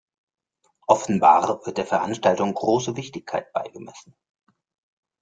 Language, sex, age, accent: German, male, 50-59, Deutschland Deutsch